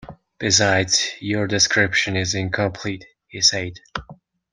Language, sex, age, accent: English, male, 30-39, United States English